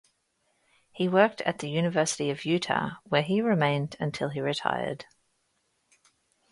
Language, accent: English, Australian English